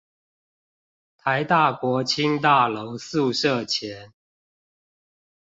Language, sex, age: Chinese, male, 50-59